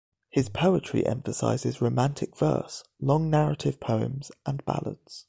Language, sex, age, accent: English, male, 19-29, England English